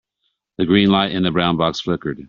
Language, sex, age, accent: English, male, 50-59, United States English